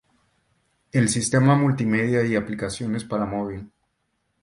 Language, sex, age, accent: Spanish, male, 40-49, México